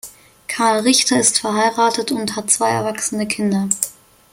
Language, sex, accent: German, male, Deutschland Deutsch